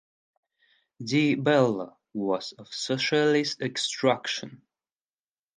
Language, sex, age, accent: English, male, 19-29, Russian